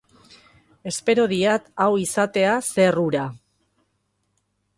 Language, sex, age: Basque, female, 50-59